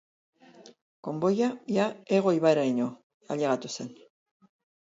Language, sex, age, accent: Basque, female, 60-69, Erdialdekoa edo Nafarra (Gipuzkoa, Nafarroa)